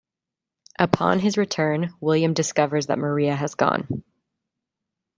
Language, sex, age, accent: English, female, 30-39, United States English